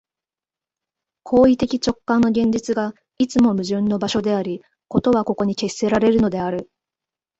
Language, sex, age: Japanese, female, 19-29